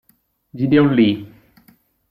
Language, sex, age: Italian, male, 30-39